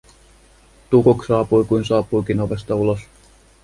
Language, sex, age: Finnish, male, 30-39